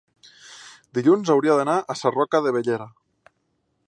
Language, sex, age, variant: Catalan, male, 30-39, Septentrional